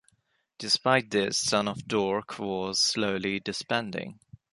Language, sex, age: English, male, 19-29